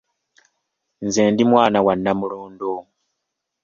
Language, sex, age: Ganda, male, 19-29